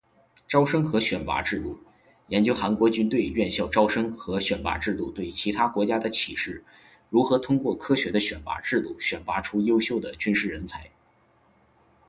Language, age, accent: Chinese, 19-29, 出生地：吉林省